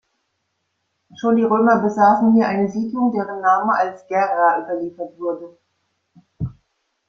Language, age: German, 50-59